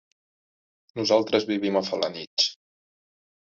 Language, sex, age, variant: Catalan, male, 30-39, Central